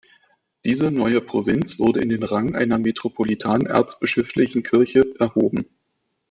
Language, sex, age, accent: German, male, 30-39, Deutschland Deutsch